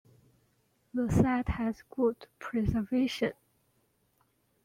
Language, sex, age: English, female, 19-29